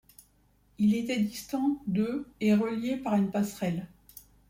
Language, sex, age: French, female, 50-59